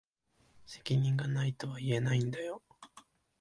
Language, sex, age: Japanese, male, 19-29